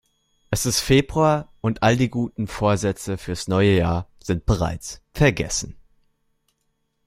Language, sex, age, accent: German, male, 19-29, Deutschland Deutsch